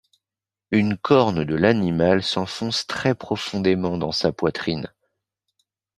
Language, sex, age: French, male, 40-49